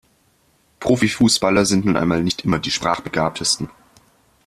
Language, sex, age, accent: German, male, under 19, Deutschland Deutsch